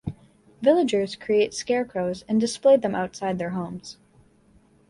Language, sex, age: English, female, 19-29